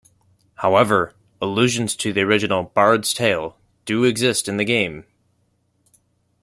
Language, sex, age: English, male, under 19